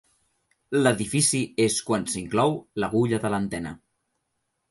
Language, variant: Catalan, Central